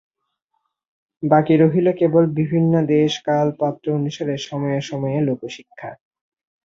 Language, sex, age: Bengali, male, 19-29